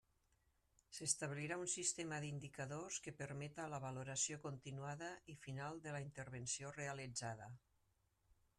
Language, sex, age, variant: Catalan, female, 60-69, Central